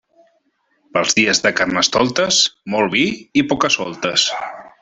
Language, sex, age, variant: Catalan, male, 30-39, Central